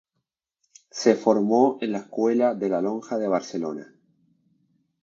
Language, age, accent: Spanish, 19-29, Rioplatense: Argentina, Uruguay, este de Bolivia, Paraguay